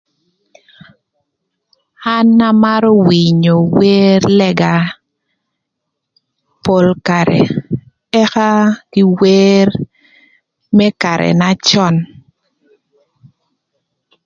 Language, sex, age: Thur, female, 30-39